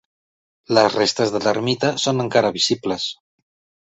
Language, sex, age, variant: Catalan, male, 30-39, Central